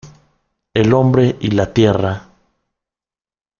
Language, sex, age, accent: Spanish, male, 19-29, Caribe: Cuba, Venezuela, Puerto Rico, República Dominicana, Panamá, Colombia caribeña, México caribeño, Costa del golfo de México